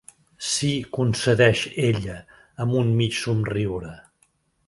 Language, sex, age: Catalan, male, 60-69